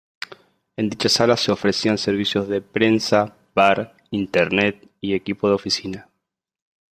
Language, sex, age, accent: Spanish, male, 19-29, Rioplatense: Argentina, Uruguay, este de Bolivia, Paraguay